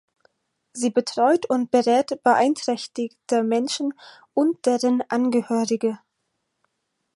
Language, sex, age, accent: German, female, 19-29, Deutschland Deutsch